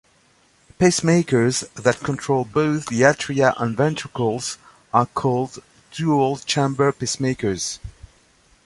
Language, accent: English, England English